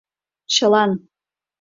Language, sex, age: Mari, female, 30-39